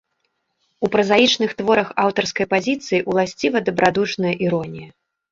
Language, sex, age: Belarusian, female, 30-39